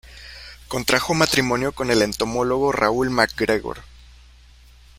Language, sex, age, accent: Spanish, male, 19-29, México